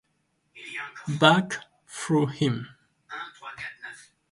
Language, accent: English, Southern African (South Africa, Zimbabwe, Namibia)